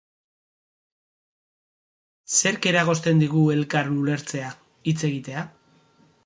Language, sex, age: Basque, male, 50-59